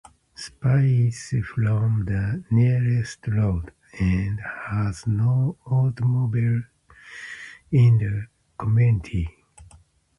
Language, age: English, 50-59